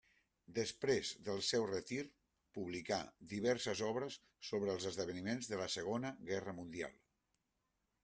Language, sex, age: Catalan, male, 50-59